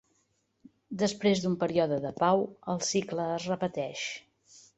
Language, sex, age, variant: Catalan, female, 60-69, Central